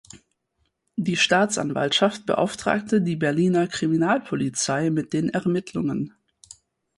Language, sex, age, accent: German, female, 19-29, Deutschland Deutsch